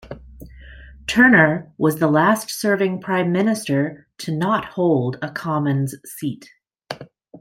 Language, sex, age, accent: English, female, 40-49, United States English